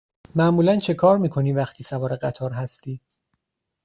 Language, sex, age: Persian, male, 19-29